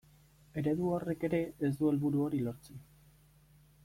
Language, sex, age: Basque, male, 19-29